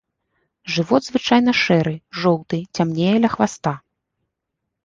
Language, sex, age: Belarusian, female, 19-29